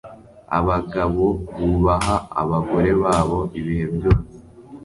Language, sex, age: Kinyarwanda, male, under 19